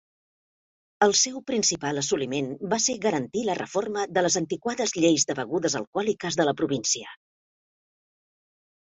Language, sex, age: Catalan, female, 50-59